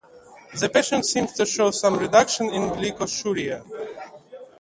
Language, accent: English, United States English